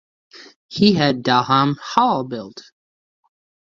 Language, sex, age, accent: English, male, 30-39, United States English